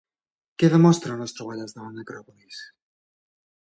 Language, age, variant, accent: Catalan, 30-39, Central, central